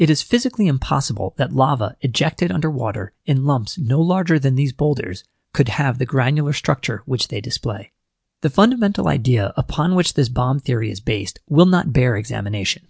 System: none